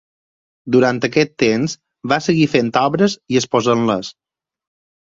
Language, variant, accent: Catalan, Balear, mallorquí